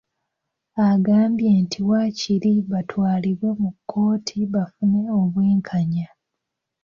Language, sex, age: Ganda, female, 19-29